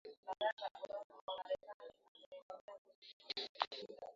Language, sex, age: Swahili, female, 19-29